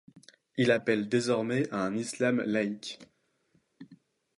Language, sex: French, male